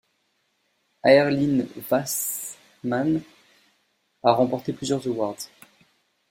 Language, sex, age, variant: French, male, 19-29, Français de métropole